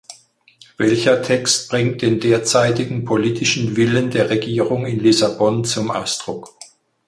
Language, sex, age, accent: German, male, 60-69, Deutschland Deutsch